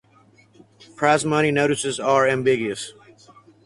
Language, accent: English, United States English